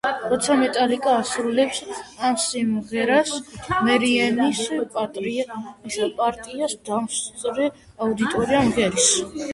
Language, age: Georgian, 19-29